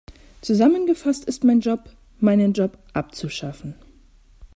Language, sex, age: German, female, 30-39